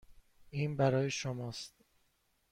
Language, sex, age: Persian, male, 30-39